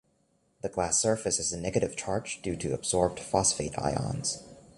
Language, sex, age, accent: English, male, 19-29, United States English